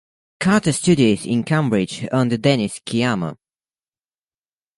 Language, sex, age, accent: English, male, under 19, United States English